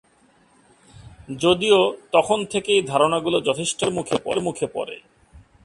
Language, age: Bengali, 40-49